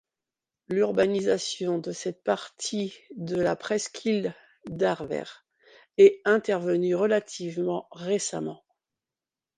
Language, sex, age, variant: French, female, 50-59, Français de métropole